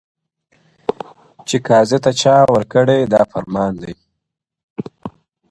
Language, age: Pashto, under 19